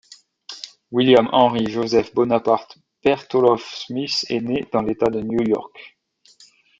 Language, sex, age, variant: French, male, 30-39, Français de métropole